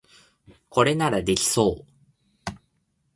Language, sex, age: Japanese, male, 19-29